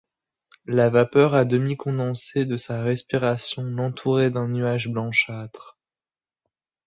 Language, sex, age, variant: French, male, 19-29, Français de métropole